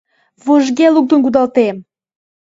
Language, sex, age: Mari, female, under 19